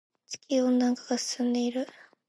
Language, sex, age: Japanese, female, under 19